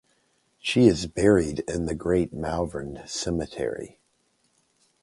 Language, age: English, 50-59